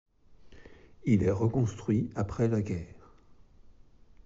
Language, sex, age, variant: French, male, 40-49, Français de métropole